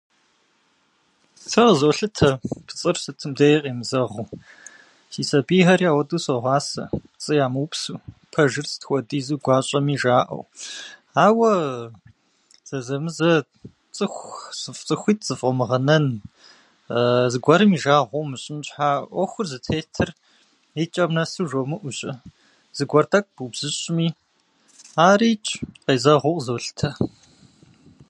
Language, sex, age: Kabardian, male, 40-49